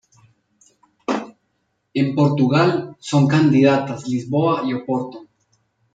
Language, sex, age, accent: Spanish, male, 30-39, Caribe: Cuba, Venezuela, Puerto Rico, República Dominicana, Panamá, Colombia caribeña, México caribeño, Costa del golfo de México